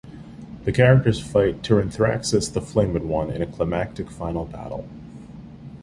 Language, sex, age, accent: English, male, 19-29, United States English